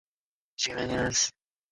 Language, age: English, 19-29